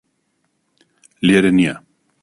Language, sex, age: Central Kurdish, male, 30-39